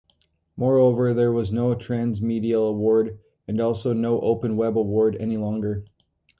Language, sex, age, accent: English, male, 30-39, United States English